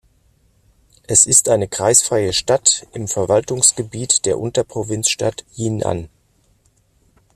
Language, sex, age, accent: German, male, 40-49, Deutschland Deutsch